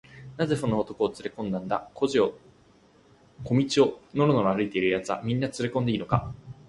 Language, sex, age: Japanese, male, under 19